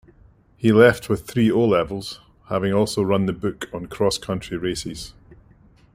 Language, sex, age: English, male, 50-59